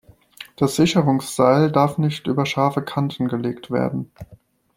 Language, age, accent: German, 19-29, Deutschland Deutsch